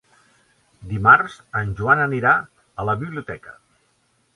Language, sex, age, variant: Catalan, male, 60-69, Central